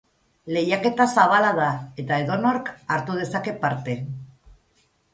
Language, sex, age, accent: Basque, female, 50-59, Erdialdekoa edo Nafarra (Gipuzkoa, Nafarroa)